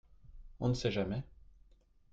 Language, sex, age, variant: French, male, 30-39, Français de métropole